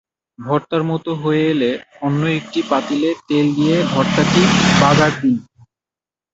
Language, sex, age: Bengali, male, 19-29